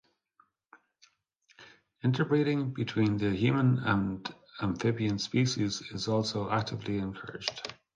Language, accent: English, Irish English